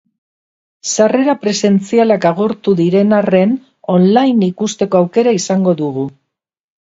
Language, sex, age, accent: Basque, female, 60-69, Mendebalekoa (Araba, Bizkaia, Gipuzkoako mendebaleko herri batzuk)